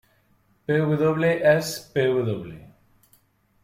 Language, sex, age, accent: Spanish, male, 19-29, España: Sur peninsular (Andalucia, Extremadura, Murcia)